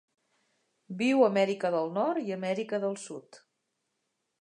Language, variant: Catalan, Central